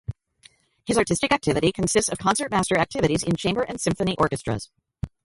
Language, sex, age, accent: English, female, 50-59, United States English